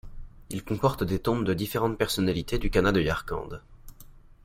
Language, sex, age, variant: French, male, under 19, Français de métropole